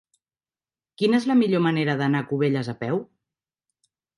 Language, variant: Catalan, Central